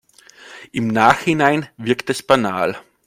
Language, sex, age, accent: German, male, 30-39, Österreichisches Deutsch